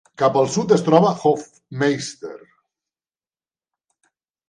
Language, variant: Catalan, Central